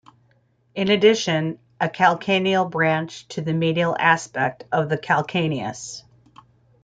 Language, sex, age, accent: English, female, 40-49, United States English